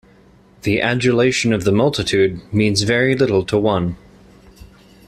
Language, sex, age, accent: English, male, 19-29, United States English